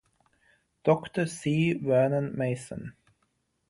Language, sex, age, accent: English, male, 19-29, England English